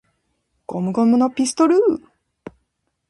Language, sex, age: Japanese, female, 40-49